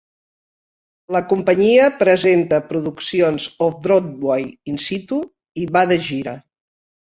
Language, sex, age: Catalan, female, 60-69